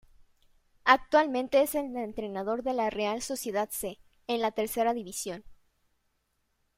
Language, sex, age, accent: Spanish, female, 19-29, México